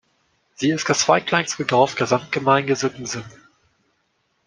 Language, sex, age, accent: German, male, 19-29, Deutschland Deutsch